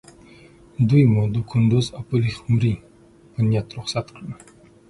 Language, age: Pashto, 30-39